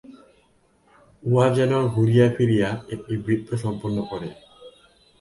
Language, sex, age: Bengali, male, 19-29